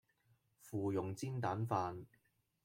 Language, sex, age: Cantonese, male, 19-29